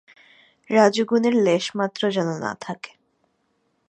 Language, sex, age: Bengali, female, 19-29